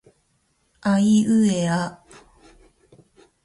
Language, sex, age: Japanese, female, 40-49